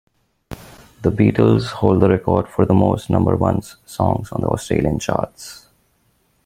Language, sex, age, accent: English, male, 19-29, India and South Asia (India, Pakistan, Sri Lanka)